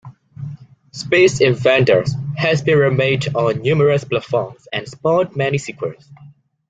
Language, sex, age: English, male, 19-29